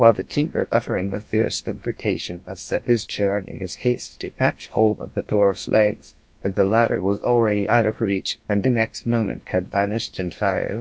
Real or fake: fake